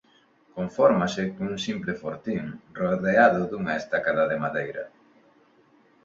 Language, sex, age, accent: Galician, male, 40-49, Neofalante